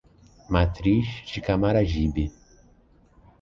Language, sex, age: Portuguese, male, 19-29